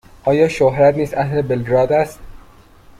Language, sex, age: Persian, male, 19-29